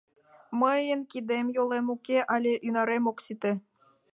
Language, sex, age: Mari, female, 19-29